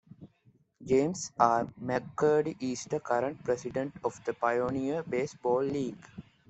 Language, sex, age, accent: English, male, 19-29, India and South Asia (India, Pakistan, Sri Lanka)